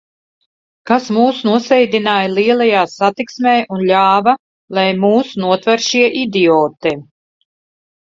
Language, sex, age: Latvian, female, 50-59